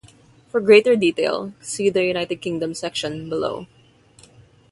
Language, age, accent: English, 19-29, United States English; Filipino